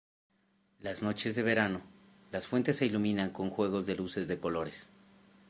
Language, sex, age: Spanish, male, 30-39